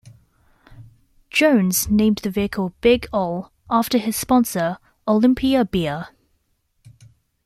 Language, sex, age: English, female, 19-29